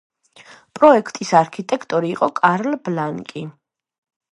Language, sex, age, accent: Georgian, female, 19-29, ჩვეულებრივი